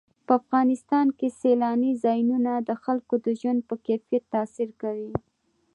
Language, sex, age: Pashto, female, 19-29